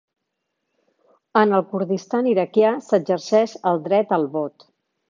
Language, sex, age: Catalan, female, 50-59